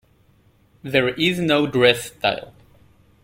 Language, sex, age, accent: English, male, 30-39, United States English